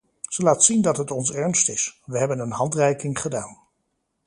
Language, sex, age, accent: Dutch, male, 50-59, Nederlands Nederlands